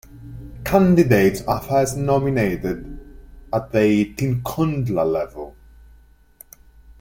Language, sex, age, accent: English, male, 30-39, England English